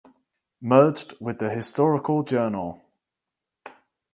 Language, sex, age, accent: English, male, 19-29, England English